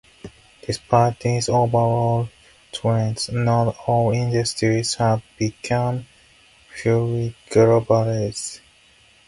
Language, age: English, 19-29